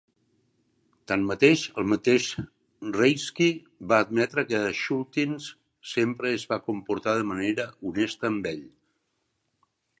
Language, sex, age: Catalan, male, 60-69